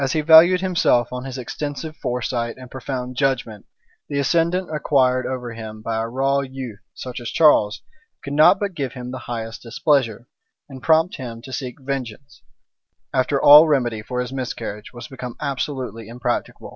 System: none